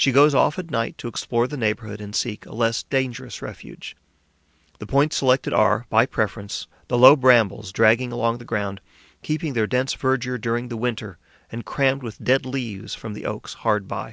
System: none